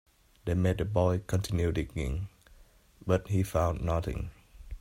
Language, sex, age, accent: English, male, 19-29, Hong Kong English